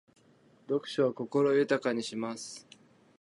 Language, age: Japanese, 30-39